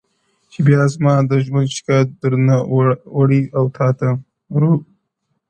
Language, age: Pashto, under 19